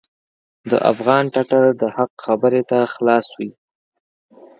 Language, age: Pashto, under 19